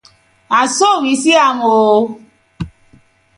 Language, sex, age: Nigerian Pidgin, female, 40-49